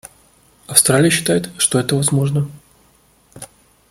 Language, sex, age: Russian, male, 19-29